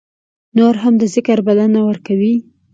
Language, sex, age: Pashto, female, 19-29